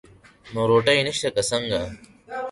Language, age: Pashto, 19-29